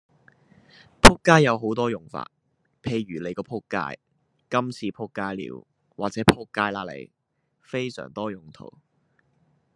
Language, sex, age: Cantonese, male, 19-29